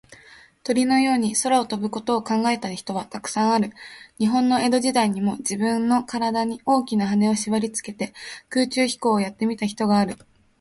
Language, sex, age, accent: Japanese, female, under 19, 標準語